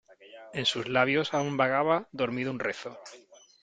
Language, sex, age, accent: Spanish, male, 40-49, España: Sur peninsular (Andalucia, Extremadura, Murcia)